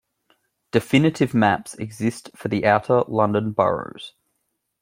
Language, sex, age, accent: English, male, 30-39, Australian English